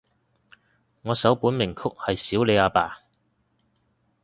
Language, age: Cantonese, 30-39